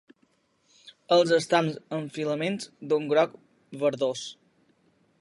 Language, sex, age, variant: Catalan, male, under 19, Balear